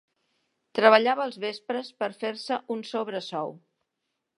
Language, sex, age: Catalan, female, 60-69